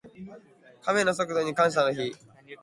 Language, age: Japanese, 19-29